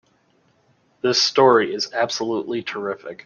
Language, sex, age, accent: English, male, 30-39, United States English